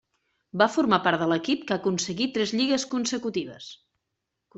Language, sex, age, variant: Catalan, female, 40-49, Central